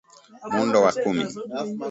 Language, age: Swahili, 30-39